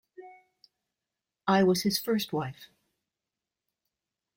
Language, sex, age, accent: English, female, 60-69, United States English